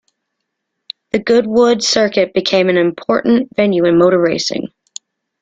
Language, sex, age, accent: English, female, 30-39, United States English